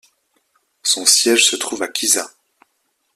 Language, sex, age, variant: French, male, 19-29, Français de métropole